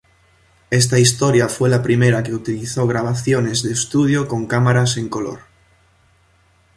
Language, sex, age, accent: Spanish, male, 19-29, España: Norte peninsular (Asturias, Castilla y León, Cantabria, País Vasco, Navarra, Aragón, La Rioja, Guadalajara, Cuenca)